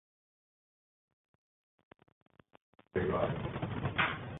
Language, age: Swedish, 30-39